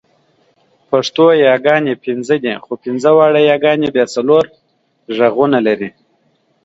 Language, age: Pashto, 30-39